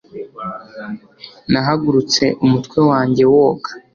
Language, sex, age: Kinyarwanda, male, under 19